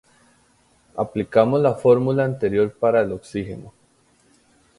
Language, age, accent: Spanish, 30-39, América central